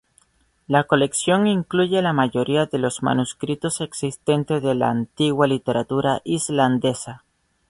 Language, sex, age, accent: Spanish, male, 19-29, Caribe: Cuba, Venezuela, Puerto Rico, República Dominicana, Panamá, Colombia caribeña, México caribeño, Costa del golfo de México